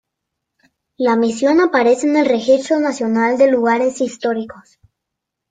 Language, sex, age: Spanish, female, under 19